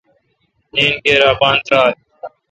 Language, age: Kalkoti, 19-29